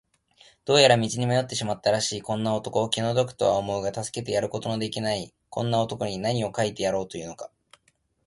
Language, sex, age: Japanese, male, 19-29